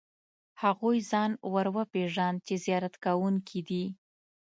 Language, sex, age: Pashto, female, 30-39